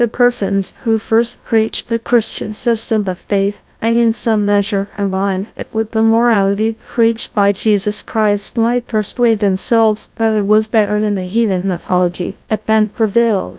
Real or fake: fake